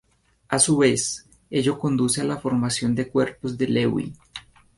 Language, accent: Spanish, Andino-Pacífico: Colombia, Perú, Ecuador, oeste de Bolivia y Venezuela andina